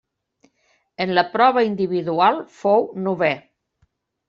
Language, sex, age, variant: Catalan, female, 60-69, Central